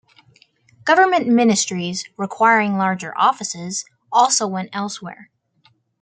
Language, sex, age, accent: English, female, under 19, United States English